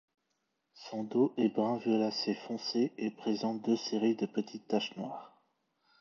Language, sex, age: French, male, 19-29